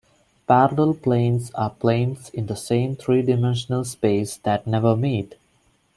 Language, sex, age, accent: English, male, 19-29, India and South Asia (India, Pakistan, Sri Lanka)